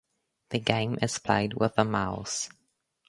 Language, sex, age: English, female, under 19